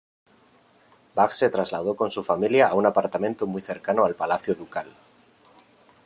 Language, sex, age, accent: Spanish, male, 30-39, España: Norte peninsular (Asturias, Castilla y León, Cantabria, País Vasco, Navarra, Aragón, La Rioja, Guadalajara, Cuenca)